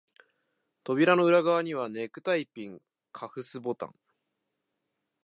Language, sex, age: Japanese, male, 19-29